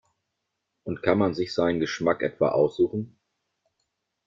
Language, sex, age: German, male, 40-49